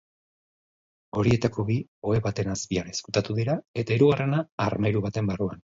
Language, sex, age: Basque, male, 40-49